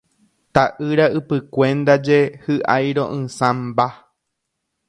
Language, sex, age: Guarani, male, 30-39